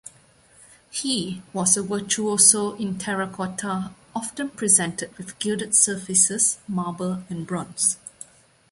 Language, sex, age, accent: English, female, 30-39, Malaysian English